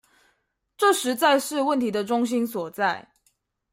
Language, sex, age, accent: Chinese, female, 19-29, 出生地：臺中市